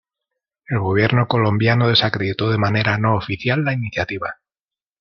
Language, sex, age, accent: Spanish, male, 30-39, España: Centro-Sur peninsular (Madrid, Toledo, Castilla-La Mancha)